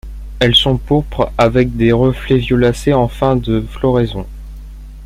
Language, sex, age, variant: French, male, under 19, Français de métropole